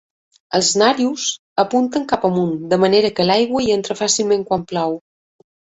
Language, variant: Catalan, Balear